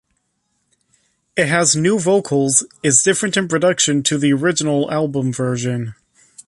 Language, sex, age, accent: English, male, 19-29, United States English